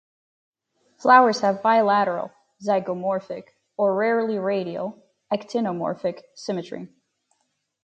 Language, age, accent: English, 19-29, Canadian English